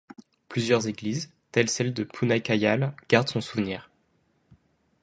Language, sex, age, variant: French, male, 19-29, Français de métropole